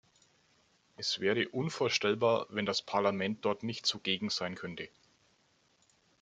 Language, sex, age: German, male, 30-39